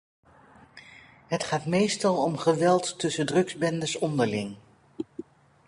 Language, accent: Dutch, Nederlands Nederlands